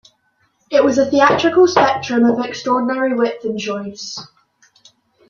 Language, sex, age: English, female, 40-49